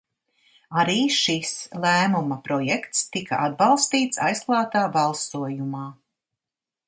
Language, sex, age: Latvian, female, 60-69